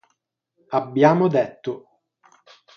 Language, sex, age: Italian, male, 19-29